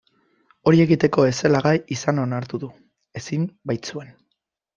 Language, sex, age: Basque, male, 19-29